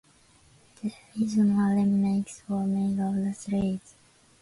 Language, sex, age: English, female, 19-29